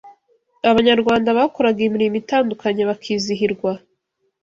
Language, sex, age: Kinyarwanda, female, 19-29